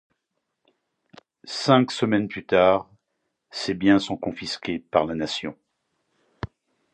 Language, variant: French, Français de métropole